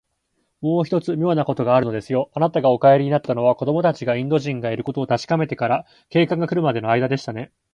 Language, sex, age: Japanese, male, 19-29